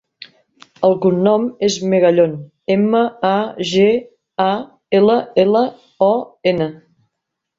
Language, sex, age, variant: Catalan, female, 40-49, Central